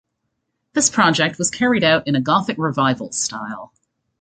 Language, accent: English, Canadian English